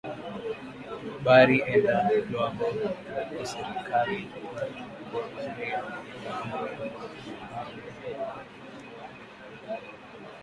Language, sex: Swahili, male